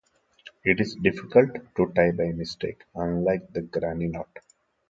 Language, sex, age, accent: English, male, 40-49, India and South Asia (India, Pakistan, Sri Lanka)